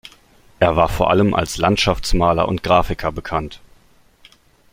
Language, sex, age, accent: German, male, 19-29, Deutschland Deutsch